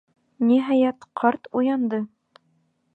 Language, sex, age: Bashkir, female, 19-29